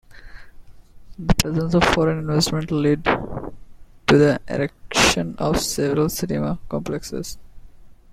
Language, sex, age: English, male, 19-29